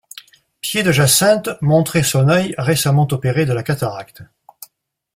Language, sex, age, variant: French, male, 50-59, Français de métropole